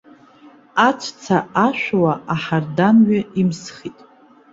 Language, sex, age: Abkhazian, female, 40-49